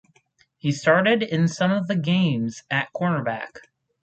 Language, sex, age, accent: English, male, under 19, United States English